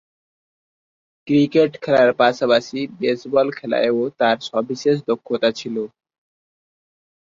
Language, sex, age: Bengali, male, 19-29